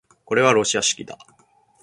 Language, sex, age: Japanese, male, 30-39